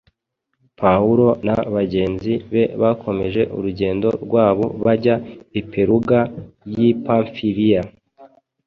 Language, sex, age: Kinyarwanda, male, 30-39